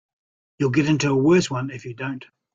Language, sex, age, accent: English, male, 60-69, New Zealand English